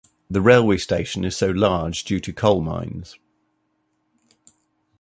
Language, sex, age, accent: English, male, 40-49, England English